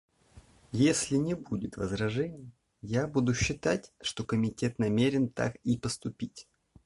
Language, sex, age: Russian, male, under 19